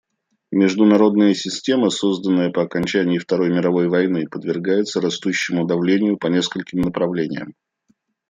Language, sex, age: Russian, male, 40-49